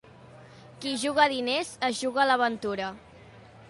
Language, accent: Catalan, aprenent (recent, des d'altres llengües)